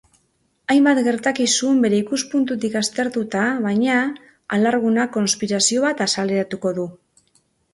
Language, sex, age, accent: Basque, female, 40-49, Mendebalekoa (Araba, Bizkaia, Gipuzkoako mendebaleko herri batzuk)